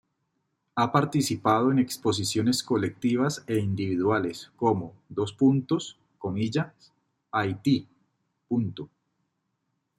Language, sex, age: Spanish, male, 40-49